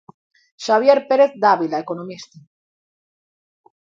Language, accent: Galician, Normativo (estándar)